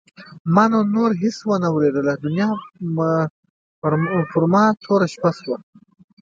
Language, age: Pashto, 19-29